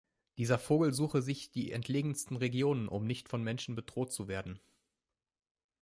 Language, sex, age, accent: German, male, 19-29, Deutschland Deutsch